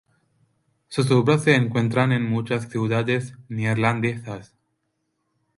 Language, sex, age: Spanish, female, 19-29